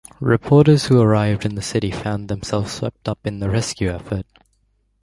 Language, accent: English, Australian English